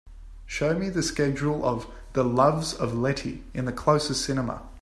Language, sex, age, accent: English, male, 19-29, Australian English